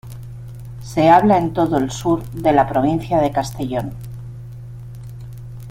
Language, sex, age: Spanish, female, 40-49